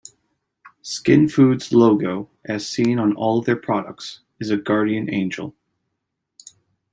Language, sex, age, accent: English, male, 30-39, United States English